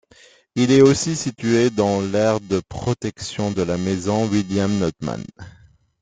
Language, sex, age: French, male, 30-39